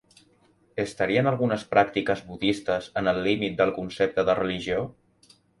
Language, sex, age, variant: Catalan, male, under 19, Central